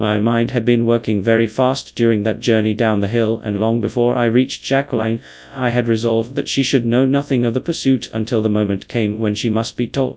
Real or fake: fake